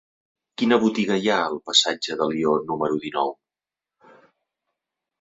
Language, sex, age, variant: Catalan, male, 40-49, Central